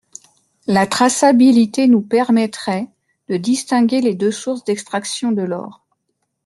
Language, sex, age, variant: French, female, 30-39, Français de métropole